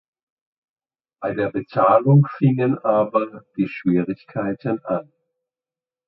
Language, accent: German, Deutschland Deutsch